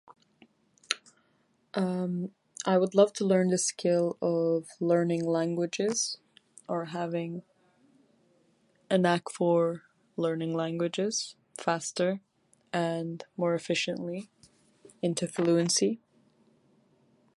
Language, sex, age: English, female, 19-29